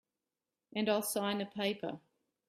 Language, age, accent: English, 40-49, Australian English